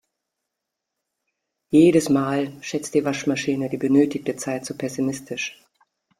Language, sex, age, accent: German, female, 50-59, Deutschland Deutsch